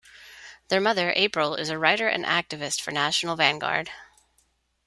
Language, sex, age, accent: English, female, 40-49, United States English